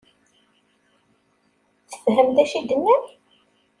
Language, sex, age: Kabyle, female, 19-29